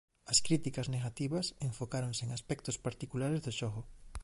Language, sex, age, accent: Galician, male, 19-29, Central (gheada)